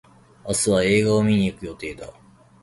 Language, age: Japanese, 19-29